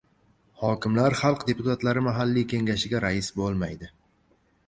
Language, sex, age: Uzbek, male, 19-29